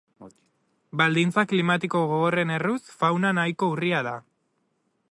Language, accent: Basque, Erdialdekoa edo Nafarra (Gipuzkoa, Nafarroa)